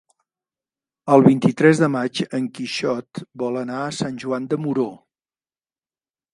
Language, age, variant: Catalan, 60-69, Central